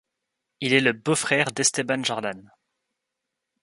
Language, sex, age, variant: French, male, 19-29, Français de métropole